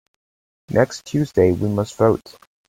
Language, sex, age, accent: English, male, under 19, Canadian English